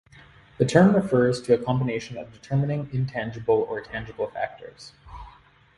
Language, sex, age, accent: English, male, 19-29, Canadian English